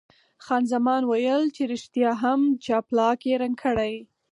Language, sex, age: Pashto, female, under 19